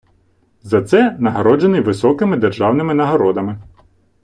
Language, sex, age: Ukrainian, male, 30-39